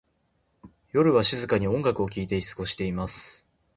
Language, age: Japanese, 19-29